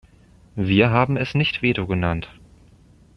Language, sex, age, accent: German, male, 30-39, Deutschland Deutsch